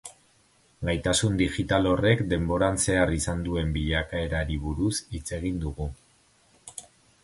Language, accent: Basque, Erdialdekoa edo Nafarra (Gipuzkoa, Nafarroa)